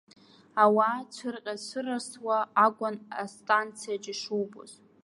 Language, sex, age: Abkhazian, female, 19-29